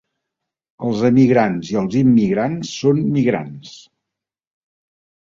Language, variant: Catalan, Central